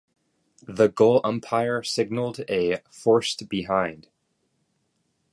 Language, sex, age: English, male, 30-39